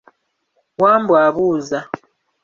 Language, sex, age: Ganda, female, 30-39